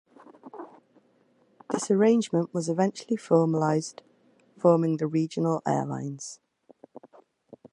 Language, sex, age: English, female, 40-49